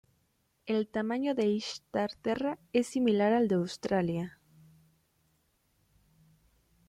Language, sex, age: Spanish, female, 19-29